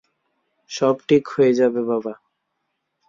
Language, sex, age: Bengali, male, 19-29